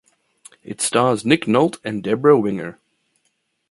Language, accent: English, Southern African (South Africa, Zimbabwe, Namibia)